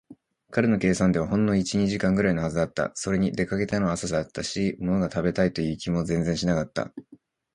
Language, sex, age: Japanese, male, 19-29